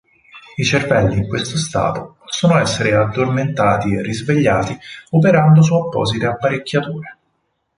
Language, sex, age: Italian, male, 30-39